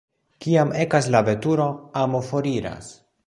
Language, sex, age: Esperanto, male, 19-29